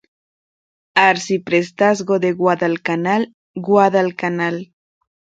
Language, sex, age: Spanish, female, 19-29